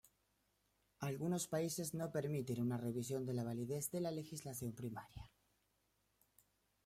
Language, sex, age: Spanish, male, 19-29